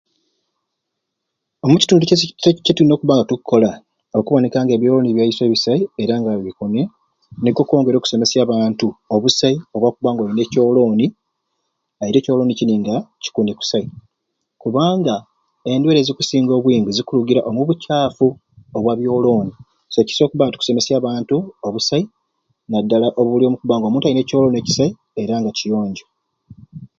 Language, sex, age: Ruuli, male, 30-39